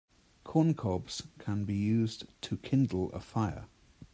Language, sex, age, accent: English, male, 50-59, England English